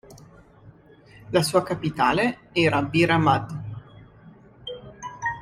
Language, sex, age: Italian, female, 19-29